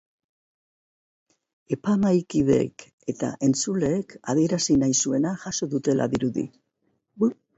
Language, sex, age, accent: Basque, female, 70-79, Mendebalekoa (Araba, Bizkaia, Gipuzkoako mendebaleko herri batzuk)